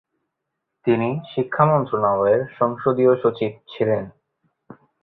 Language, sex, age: Bengali, male, 19-29